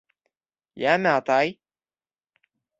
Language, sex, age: Bashkir, male, under 19